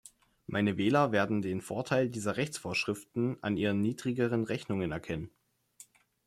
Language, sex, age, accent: German, male, 19-29, Deutschland Deutsch